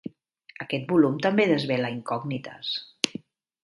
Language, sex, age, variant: Catalan, female, 40-49, Central